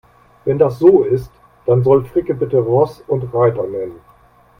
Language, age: German, 60-69